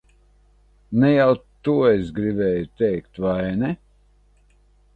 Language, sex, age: Latvian, male, 60-69